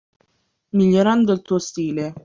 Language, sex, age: Italian, female, 19-29